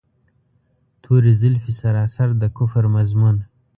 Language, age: Pashto, 19-29